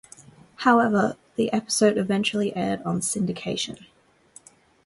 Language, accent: English, Australian English